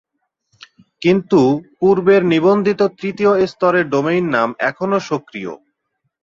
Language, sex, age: Bengali, male, 19-29